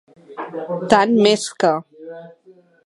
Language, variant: Catalan, Nord-Occidental